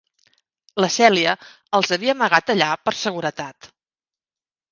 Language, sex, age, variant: Catalan, female, 50-59, Nord-Occidental